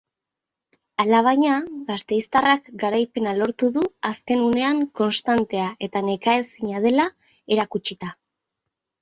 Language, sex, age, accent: Basque, female, 19-29, Nafar-lapurtarra edo Zuberotarra (Lapurdi, Nafarroa Beherea, Zuberoa)